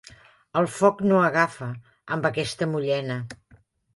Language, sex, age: Catalan, female, 60-69